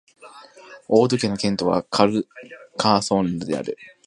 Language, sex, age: Japanese, male, 19-29